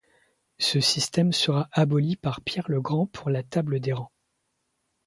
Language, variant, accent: French, Français de métropole, Français du sud de la France